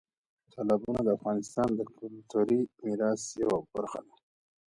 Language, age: Pashto, 30-39